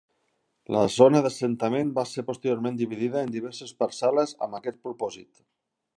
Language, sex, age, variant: Catalan, male, 40-49, Central